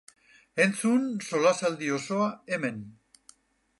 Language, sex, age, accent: Basque, male, 60-69, Erdialdekoa edo Nafarra (Gipuzkoa, Nafarroa)